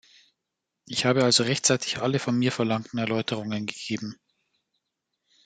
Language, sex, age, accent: German, male, 19-29, Deutschland Deutsch